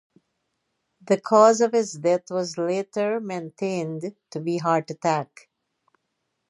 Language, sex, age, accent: English, female, 50-59, England English